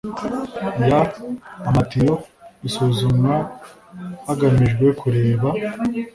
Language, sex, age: Kinyarwanda, male, 19-29